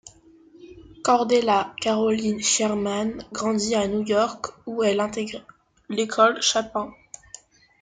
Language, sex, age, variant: French, female, 19-29, Français de métropole